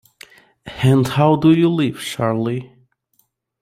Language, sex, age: English, male, 19-29